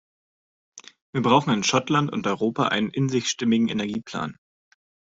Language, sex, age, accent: German, male, 30-39, Deutschland Deutsch